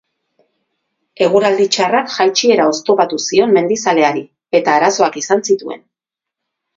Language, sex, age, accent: Basque, female, 40-49, Erdialdekoa edo Nafarra (Gipuzkoa, Nafarroa)